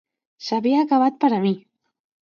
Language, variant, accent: Catalan, Central, central